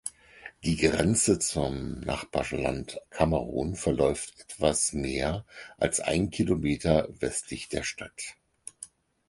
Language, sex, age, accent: German, male, 50-59, Deutschland Deutsch